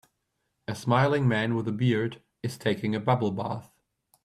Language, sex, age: English, male, 30-39